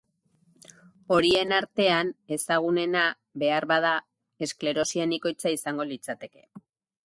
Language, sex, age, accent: Basque, female, 50-59, Erdialdekoa edo Nafarra (Gipuzkoa, Nafarroa)